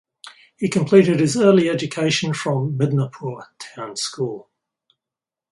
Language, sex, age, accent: English, male, 60-69, Australian English